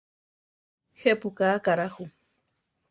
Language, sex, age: Central Tarahumara, female, 30-39